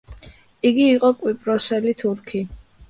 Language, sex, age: Georgian, female, under 19